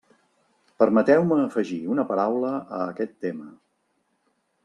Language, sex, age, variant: Catalan, male, 50-59, Central